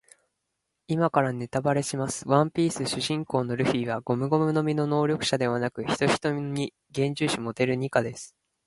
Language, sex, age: Japanese, male, 19-29